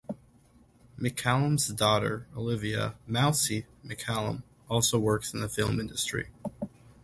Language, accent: English, United States English